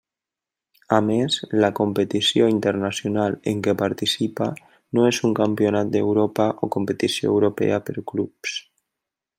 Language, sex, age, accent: Catalan, male, 19-29, valencià